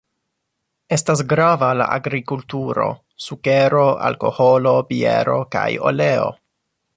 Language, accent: Esperanto, Internacia